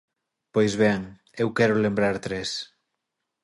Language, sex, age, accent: Galician, male, 19-29, Oriental (común en zona oriental)